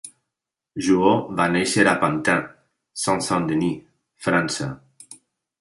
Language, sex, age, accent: Catalan, male, 30-39, valencià